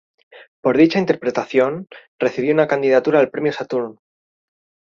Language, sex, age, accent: Spanish, male, 19-29, España: Centro-Sur peninsular (Madrid, Toledo, Castilla-La Mancha)